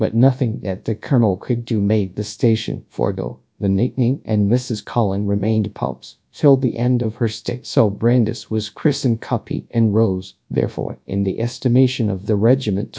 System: TTS, GradTTS